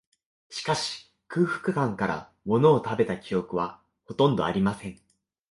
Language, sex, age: Japanese, male, 19-29